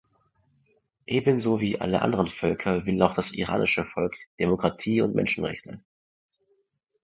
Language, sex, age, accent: German, male, under 19, Österreichisches Deutsch